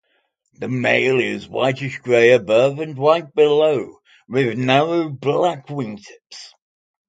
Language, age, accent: English, 30-39, England English